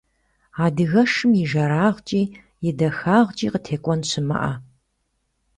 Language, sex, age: Kabardian, female, 19-29